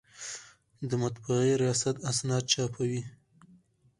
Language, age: Pashto, 19-29